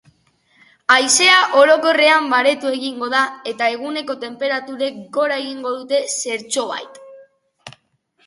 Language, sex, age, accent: Basque, female, 40-49, Mendebalekoa (Araba, Bizkaia, Gipuzkoako mendebaleko herri batzuk)